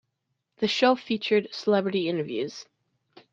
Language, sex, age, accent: English, female, under 19, United States English